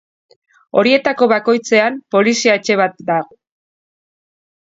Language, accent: Basque, Mendebalekoa (Araba, Bizkaia, Gipuzkoako mendebaleko herri batzuk)